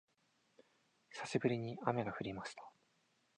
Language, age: Japanese, 19-29